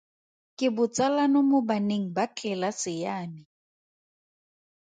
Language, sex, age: Tswana, female, 30-39